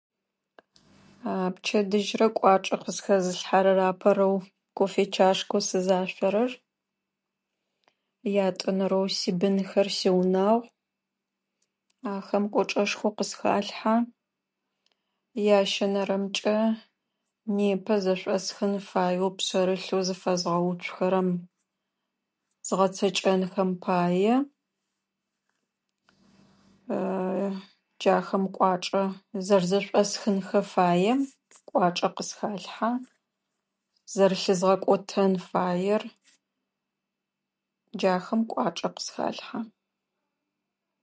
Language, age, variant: Adyghe, 40-49, Адыгабзэ (Кирил, пстэумэ зэдыряе)